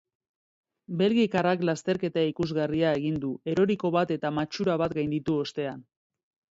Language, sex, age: Basque, female, 40-49